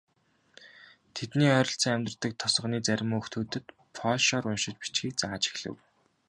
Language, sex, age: Mongolian, male, 19-29